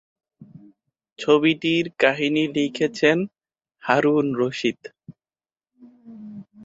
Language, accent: Bengali, Native